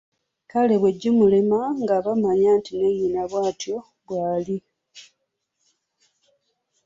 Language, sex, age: Ganda, female, 40-49